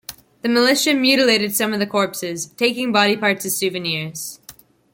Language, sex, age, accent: English, female, under 19, United States English